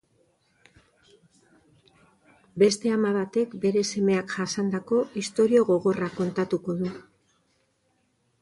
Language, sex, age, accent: Basque, female, 50-59, Mendebalekoa (Araba, Bizkaia, Gipuzkoako mendebaleko herri batzuk)